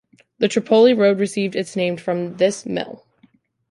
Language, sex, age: English, female, 19-29